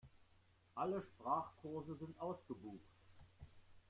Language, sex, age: German, male, 50-59